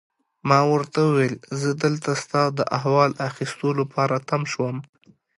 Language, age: Pashto, 19-29